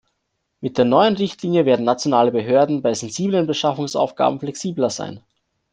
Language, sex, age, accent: German, male, 19-29, Österreichisches Deutsch